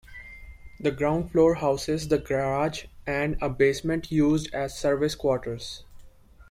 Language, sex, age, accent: English, male, 19-29, India and South Asia (India, Pakistan, Sri Lanka)